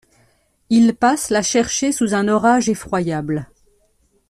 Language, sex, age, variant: French, female, 50-59, Français de métropole